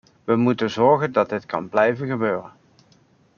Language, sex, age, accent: Dutch, male, 30-39, Nederlands Nederlands